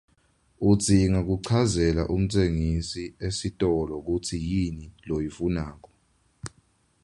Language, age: Swati, 19-29